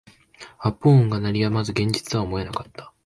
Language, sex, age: Japanese, male, under 19